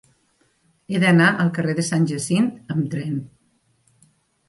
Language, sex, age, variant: Catalan, female, 60-69, Central